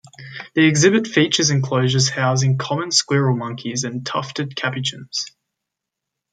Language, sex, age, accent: English, male, under 19, Australian English